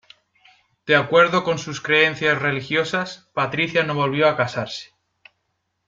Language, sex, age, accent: Spanish, male, 19-29, España: Centro-Sur peninsular (Madrid, Toledo, Castilla-La Mancha)